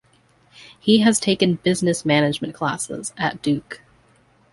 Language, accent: English, United States English